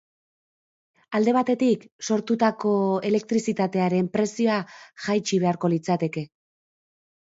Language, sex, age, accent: Basque, female, 40-49, Erdialdekoa edo Nafarra (Gipuzkoa, Nafarroa)